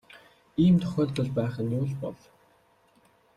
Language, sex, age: Mongolian, male, 19-29